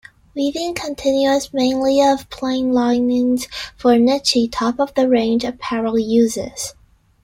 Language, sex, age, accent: English, female, 19-29, United States English